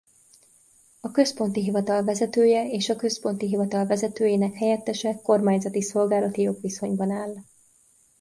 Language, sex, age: Hungarian, female, 19-29